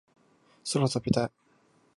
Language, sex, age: Japanese, male, 19-29